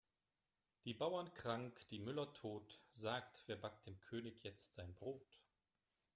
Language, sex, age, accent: German, male, 50-59, Deutschland Deutsch